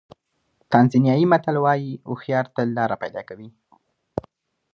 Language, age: Pashto, 19-29